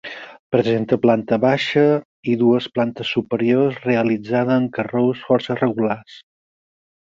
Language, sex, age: Catalan, male, 50-59